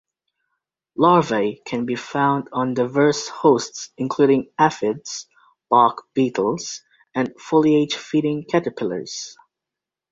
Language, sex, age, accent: English, male, under 19, England English